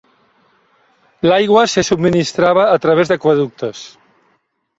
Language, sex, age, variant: Catalan, male, 50-59, Central